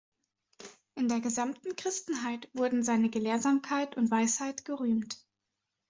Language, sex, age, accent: German, female, 19-29, Deutschland Deutsch